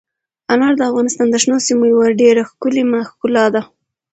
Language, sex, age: Pashto, female, 19-29